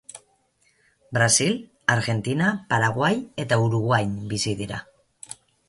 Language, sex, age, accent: Basque, female, 40-49, Mendebalekoa (Araba, Bizkaia, Gipuzkoako mendebaleko herri batzuk)